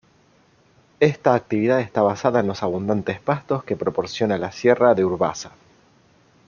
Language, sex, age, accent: Spanish, male, 30-39, Rioplatense: Argentina, Uruguay, este de Bolivia, Paraguay